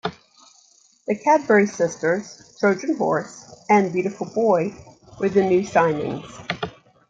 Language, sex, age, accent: English, female, 50-59, United States English